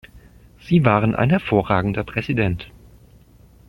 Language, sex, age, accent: German, male, 30-39, Deutschland Deutsch